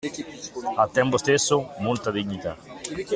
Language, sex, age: Italian, male, 30-39